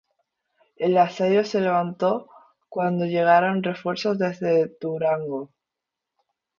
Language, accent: Spanish, España: Islas Canarias